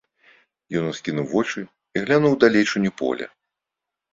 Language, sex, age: Belarusian, male, 40-49